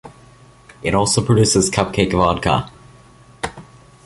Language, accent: English, Canadian English